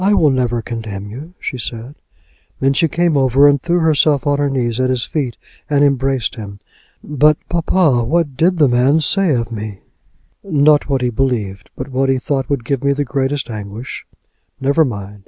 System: none